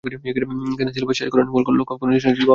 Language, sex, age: Bengali, male, 19-29